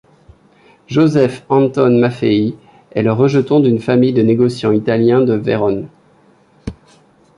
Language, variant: French, Français de métropole